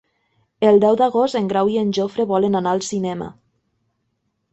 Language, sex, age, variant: Catalan, female, 19-29, Nord-Occidental